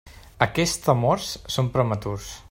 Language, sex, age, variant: Catalan, male, 19-29, Central